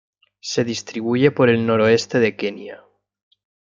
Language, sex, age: Spanish, male, 19-29